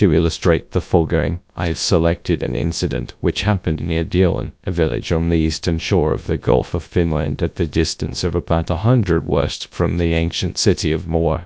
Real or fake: fake